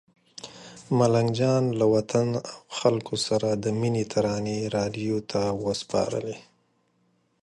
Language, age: Pashto, 40-49